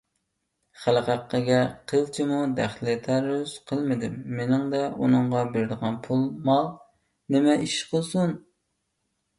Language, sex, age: Uyghur, male, 30-39